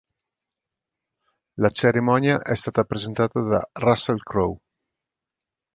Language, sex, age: Italian, male, 50-59